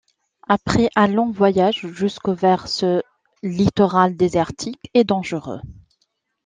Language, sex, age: French, female, 30-39